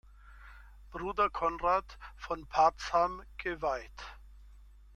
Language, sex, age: German, male, 50-59